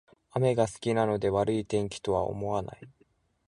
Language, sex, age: Japanese, male, 19-29